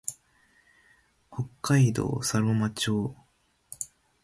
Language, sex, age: Japanese, male, 19-29